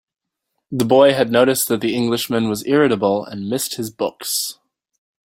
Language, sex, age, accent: English, male, 19-29, United States English